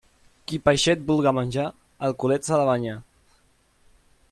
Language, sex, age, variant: Catalan, male, under 19, Central